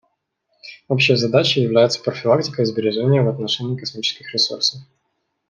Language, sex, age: Russian, male, 19-29